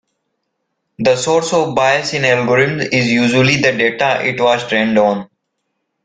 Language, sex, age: English, male, 19-29